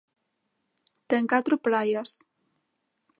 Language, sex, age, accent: Galician, female, 19-29, Atlántico (seseo e gheada)